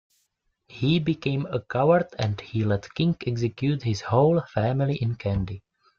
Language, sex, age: English, male, 19-29